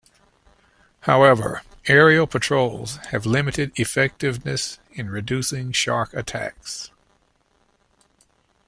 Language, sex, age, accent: English, male, 60-69, United States English